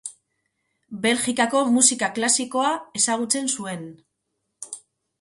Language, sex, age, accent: Basque, female, 40-49, Mendebalekoa (Araba, Bizkaia, Gipuzkoako mendebaleko herri batzuk)